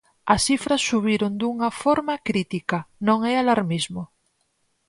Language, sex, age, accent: Galician, female, 30-39, Atlántico (seseo e gheada)